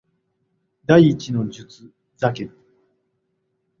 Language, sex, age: Japanese, male, 40-49